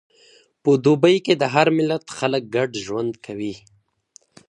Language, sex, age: Pashto, male, under 19